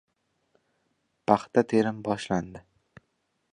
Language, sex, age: Uzbek, male, 19-29